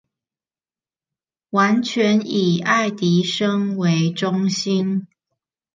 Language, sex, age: Chinese, female, 30-39